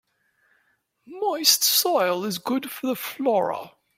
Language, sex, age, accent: English, male, 40-49, New Zealand English